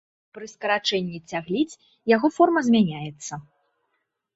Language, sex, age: Belarusian, female, 30-39